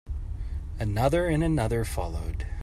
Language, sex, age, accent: English, male, 30-39, United States English